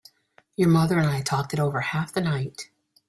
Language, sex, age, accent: English, female, 40-49, United States English